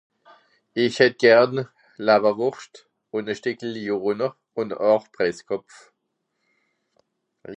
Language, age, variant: Swiss German, 50-59, Nordniederàlemmànisch (Rishoffe, Zàwere, Bùsswìller, Hawenau, Brüemt, Stroossbùri, Molse, Dàmbàch, Schlettstàtt, Pfàlzbùri usw.)